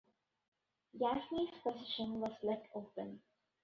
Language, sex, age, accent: English, female, 19-29, India and South Asia (India, Pakistan, Sri Lanka)